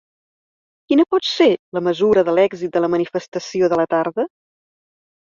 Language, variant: Catalan, Central